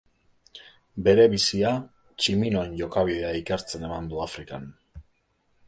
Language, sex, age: Basque, male, 40-49